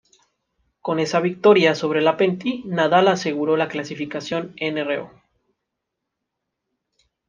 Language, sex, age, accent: Spanish, male, 19-29, México